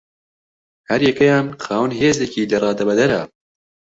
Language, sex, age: Central Kurdish, male, 19-29